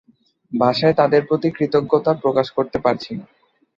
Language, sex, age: Bengali, male, 19-29